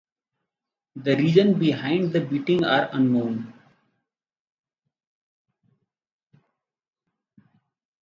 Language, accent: English, India and South Asia (India, Pakistan, Sri Lanka)